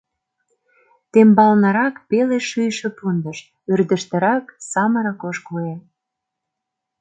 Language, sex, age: Mari, female, 30-39